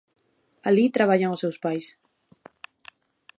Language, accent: Galician, Normativo (estándar)